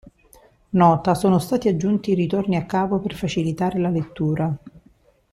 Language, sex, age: Italian, female, 50-59